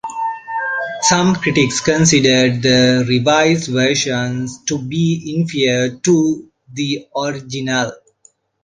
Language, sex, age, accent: English, male, 30-39, India and South Asia (India, Pakistan, Sri Lanka)